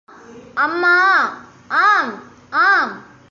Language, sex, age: Tamil, female, under 19